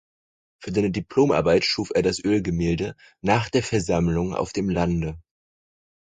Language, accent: German, Deutschland Deutsch